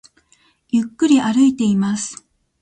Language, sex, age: Japanese, female, 30-39